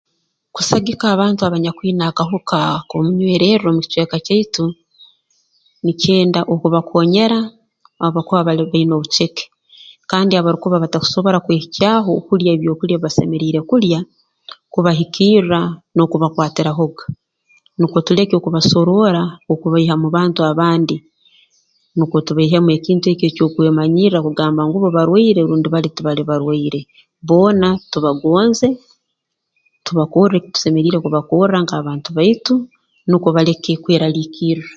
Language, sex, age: Tooro, female, 50-59